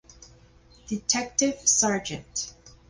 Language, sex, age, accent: English, female, 40-49, United States English